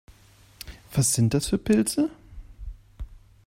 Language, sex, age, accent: German, male, 40-49, Deutschland Deutsch